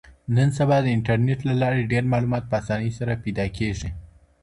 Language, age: Pashto, under 19